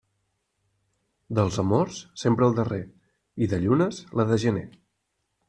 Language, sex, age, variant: Catalan, male, 30-39, Nord-Occidental